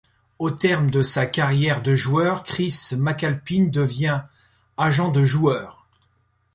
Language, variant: French, Français de métropole